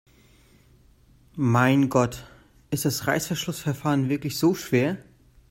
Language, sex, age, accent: German, male, 30-39, Deutschland Deutsch